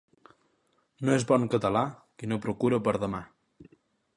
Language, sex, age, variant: Catalan, male, under 19, Central